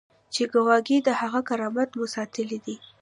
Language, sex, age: Pashto, female, 19-29